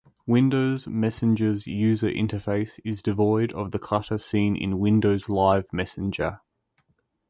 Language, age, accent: English, 19-29, England English